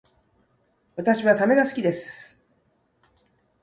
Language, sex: Japanese, female